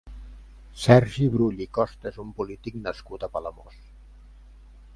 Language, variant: Catalan, Central